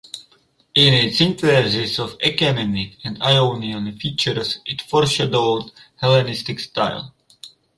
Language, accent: English, United States English; England English